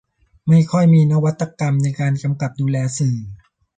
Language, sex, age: Thai, male, 40-49